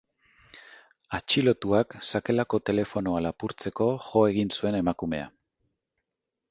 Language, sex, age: Basque, male, 40-49